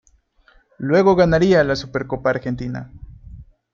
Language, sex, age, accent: Spanish, male, 19-29, México